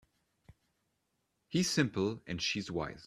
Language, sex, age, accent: English, male, 19-29, England English